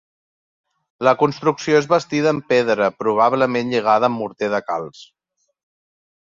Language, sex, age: Catalan, male, 40-49